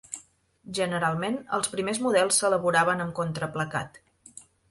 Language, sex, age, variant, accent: Catalan, female, 30-39, Central, nord-oriental; Empordanès